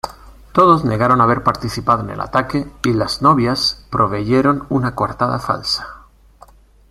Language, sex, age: Spanish, male, 40-49